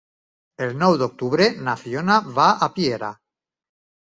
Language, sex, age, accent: Catalan, male, 40-49, valencià